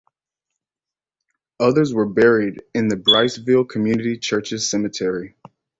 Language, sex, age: English, male, 19-29